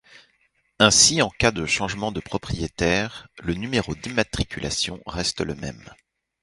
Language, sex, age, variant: French, male, 30-39, Français de métropole